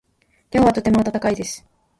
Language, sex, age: Japanese, female, 19-29